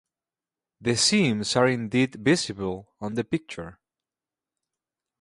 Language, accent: English, United States English